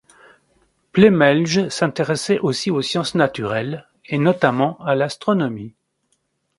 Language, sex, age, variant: French, male, 60-69, Français de métropole